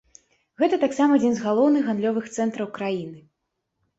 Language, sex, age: Belarusian, female, 19-29